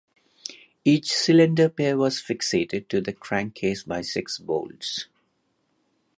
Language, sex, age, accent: English, male, 30-39, India and South Asia (India, Pakistan, Sri Lanka)